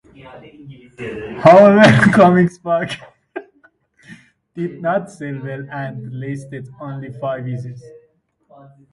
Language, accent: English, England English